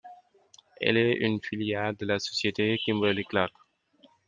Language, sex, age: French, male, 19-29